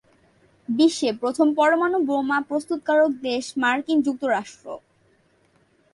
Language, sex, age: Bengali, female, 19-29